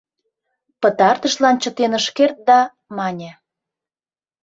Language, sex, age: Mari, female, 40-49